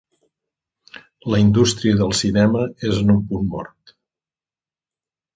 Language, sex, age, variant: Catalan, male, 50-59, Septentrional